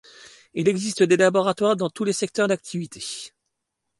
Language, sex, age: French, male, 40-49